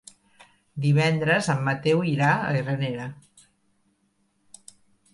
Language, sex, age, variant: Catalan, female, 60-69, Central